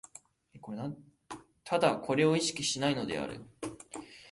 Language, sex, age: Japanese, male, 19-29